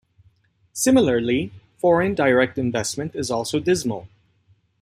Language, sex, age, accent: English, male, 40-49, Canadian English